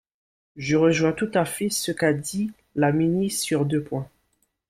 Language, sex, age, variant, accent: French, male, 19-29, Français des départements et régions d'outre-mer, Français de La Réunion